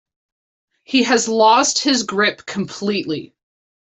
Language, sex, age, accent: English, female, 19-29, Canadian English